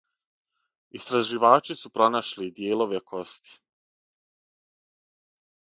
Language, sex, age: Serbian, male, 30-39